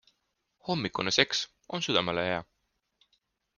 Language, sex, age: Estonian, male, 19-29